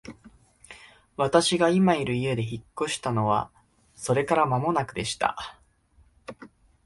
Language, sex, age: Japanese, male, 19-29